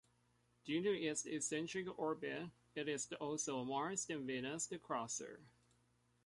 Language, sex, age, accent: English, male, 40-49, United States English